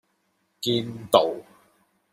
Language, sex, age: Cantonese, male, 19-29